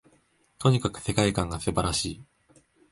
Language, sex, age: Japanese, male, under 19